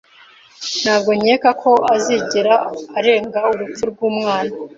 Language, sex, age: Kinyarwanda, female, 19-29